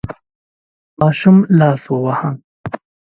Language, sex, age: Pashto, male, 19-29